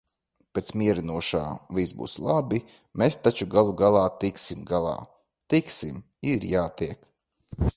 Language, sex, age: Latvian, male, 30-39